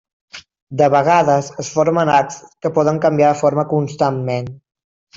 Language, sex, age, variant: Catalan, male, 30-39, Septentrional